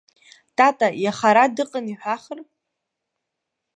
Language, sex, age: Abkhazian, female, under 19